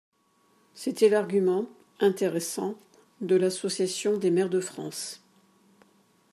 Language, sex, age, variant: French, female, 40-49, Français de métropole